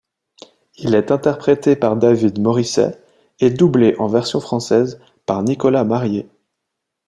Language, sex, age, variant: French, male, 19-29, Français de métropole